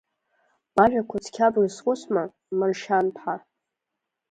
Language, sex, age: Abkhazian, female, under 19